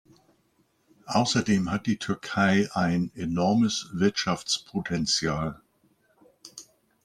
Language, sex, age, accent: German, male, 60-69, Deutschland Deutsch